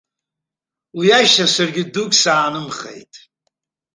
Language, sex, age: Abkhazian, male, 80-89